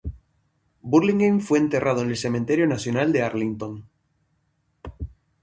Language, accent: Spanish, España: Islas Canarias